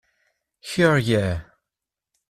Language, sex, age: Italian, male, 19-29